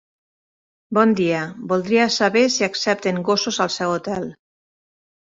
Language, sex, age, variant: Catalan, female, 40-49, Nord-Occidental